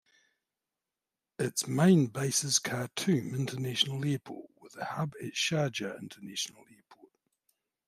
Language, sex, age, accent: English, male, 50-59, New Zealand English